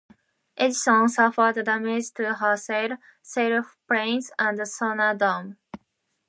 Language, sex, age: English, female, 19-29